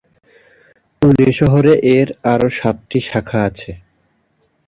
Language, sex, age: Bengali, male, 19-29